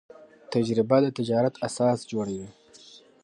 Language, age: Pashto, 19-29